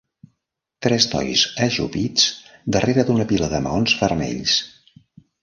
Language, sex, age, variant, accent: Catalan, male, 70-79, Central, central